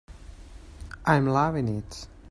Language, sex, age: English, male, 19-29